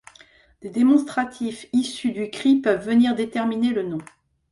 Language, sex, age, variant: French, female, 40-49, Français de métropole